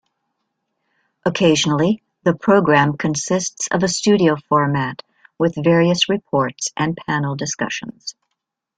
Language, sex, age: English, female, 60-69